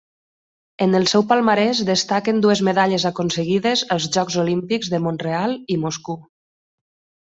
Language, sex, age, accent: Catalan, female, 30-39, valencià